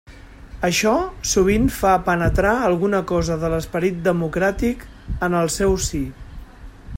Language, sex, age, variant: Catalan, male, 40-49, Central